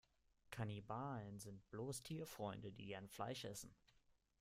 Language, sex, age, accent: German, male, 19-29, Deutschland Deutsch